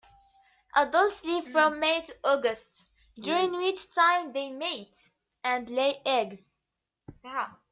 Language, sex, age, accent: English, female, 19-29, United States English